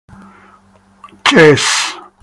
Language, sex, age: English, male, 60-69